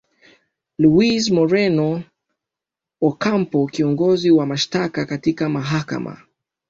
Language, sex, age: Swahili, male, 19-29